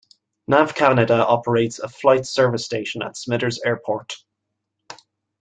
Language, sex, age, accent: English, male, 19-29, Irish English